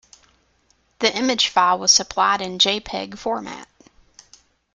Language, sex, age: English, female, 40-49